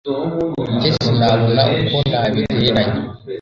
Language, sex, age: Kinyarwanda, male, under 19